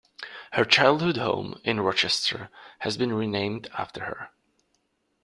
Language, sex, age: English, male, 19-29